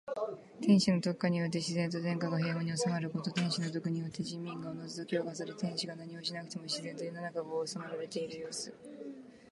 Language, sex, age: Japanese, female, 19-29